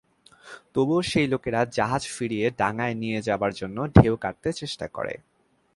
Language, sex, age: Bengali, male, 19-29